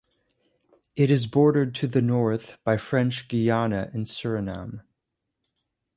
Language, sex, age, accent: English, male, 19-29, United States English